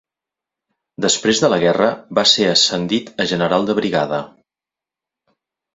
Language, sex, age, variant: Catalan, male, 40-49, Central